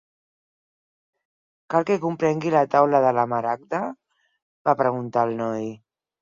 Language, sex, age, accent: Catalan, female, 50-59, Barcelona